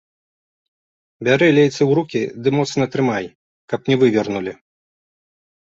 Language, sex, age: Belarusian, male, 30-39